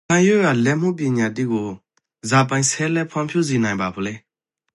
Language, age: Rakhine, 30-39